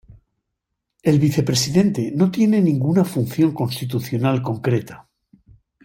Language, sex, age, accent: Spanish, male, 60-69, España: Norte peninsular (Asturias, Castilla y León, Cantabria, País Vasco, Navarra, Aragón, La Rioja, Guadalajara, Cuenca)